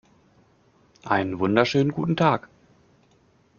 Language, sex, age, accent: German, male, 30-39, Deutschland Deutsch